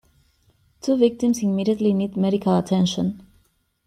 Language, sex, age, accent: English, female, 30-39, United States English